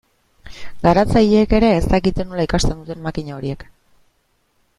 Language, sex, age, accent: Basque, female, 30-39, Mendebalekoa (Araba, Bizkaia, Gipuzkoako mendebaleko herri batzuk)